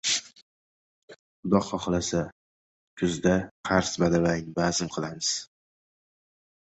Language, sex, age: Uzbek, male, 19-29